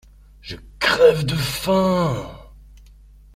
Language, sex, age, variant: French, male, 30-39, Français de métropole